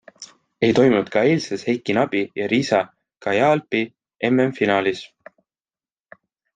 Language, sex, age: Estonian, male, 19-29